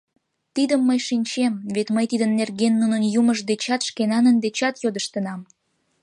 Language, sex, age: Mari, female, under 19